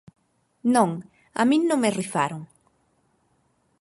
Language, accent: Galician, Normativo (estándar)